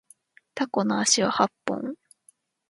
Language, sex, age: Japanese, female, 19-29